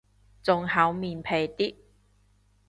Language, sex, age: Cantonese, female, 19-29